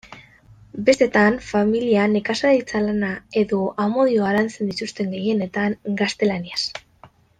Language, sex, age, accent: Basque, female, 19-29, Mendebalekoa (Araba, Bizkaia, Gipuzkoako mendebaleko herri batzuk)